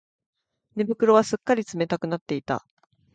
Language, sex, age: Japanese, female, 19-29